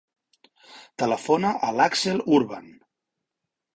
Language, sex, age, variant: Catalan, male, 40-49, Central